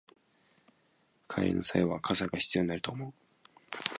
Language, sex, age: Japanese, male, 19-29